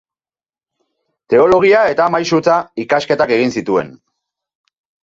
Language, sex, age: Basque, male, 40-49